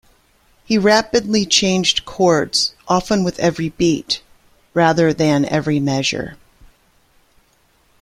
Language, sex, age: English, female, 50-59